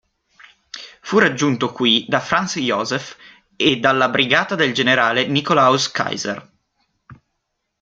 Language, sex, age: Italian, male, 19-29